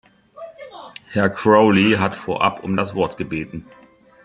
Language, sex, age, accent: German, male, 40-49, Deutschland Deutsch